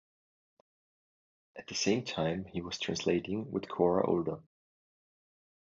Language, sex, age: English, male, 19-29